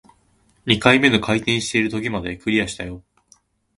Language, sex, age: Japanese, male, 19-29